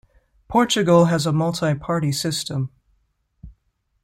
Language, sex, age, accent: English, female, 30-39, United States English